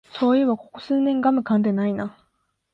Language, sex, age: Japanese, female, under 19